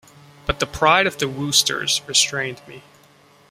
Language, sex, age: English, male, 19-29